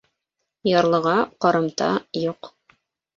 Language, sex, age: Bashkir, female, 40-49